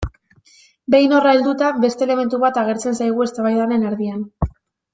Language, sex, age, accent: Basque, female, 19-29, Mendebalekoa (Araba, Bizkaia, Gipuzkoako mendebaleko herri batzuk)